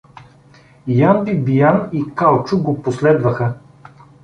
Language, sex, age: Bulgarian, male, 40-49